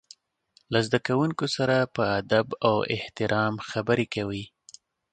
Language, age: Pashto, 30-39